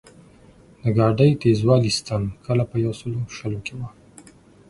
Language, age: Pashto, 30-39